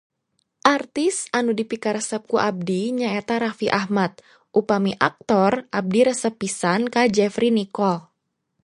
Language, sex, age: Sundanese, female, 19-29